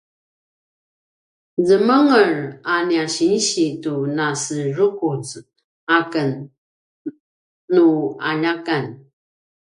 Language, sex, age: Paiwan, female, 50-59